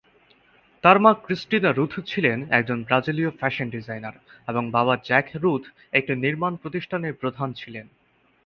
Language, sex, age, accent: Bengali, male, 19-29, fluent